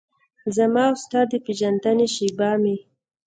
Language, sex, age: Pashto, female, 19-29